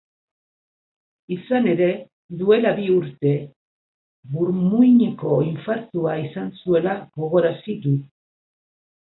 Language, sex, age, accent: Basque, female, 50-59, Mendebalekoa (Araba, Bizkaia, Gipuzkoako mendebaleko herri batzuk)